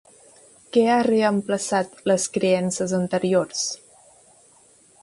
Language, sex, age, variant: Catalan, female, 19-29, Central